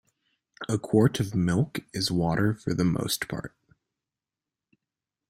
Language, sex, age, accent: English, male, under 19, United States English